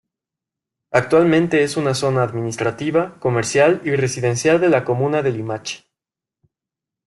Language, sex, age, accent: Spanish, male, 19-29, México